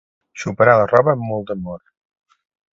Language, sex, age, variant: Catalan, male, 50-59, Central